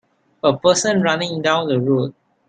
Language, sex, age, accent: English, male, 19-29, Malaysian English